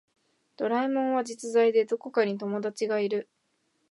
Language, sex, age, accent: Japanese, female, 19-29, 標準語